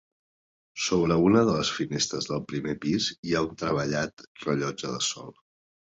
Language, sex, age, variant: Catalan, male, 40-49, Nord-Occidental